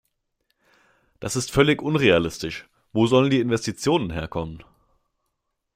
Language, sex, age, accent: German, male, 19-29, Deutschland Deutsch